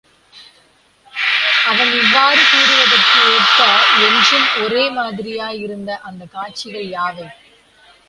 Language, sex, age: Tamil, female, 19-29